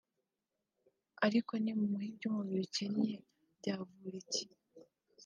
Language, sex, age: Kinyarwanda, female, under 19